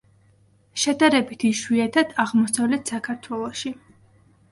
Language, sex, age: Georgian, female, 19-29